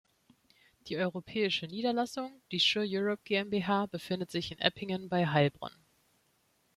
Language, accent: German, Deutschland Deutsch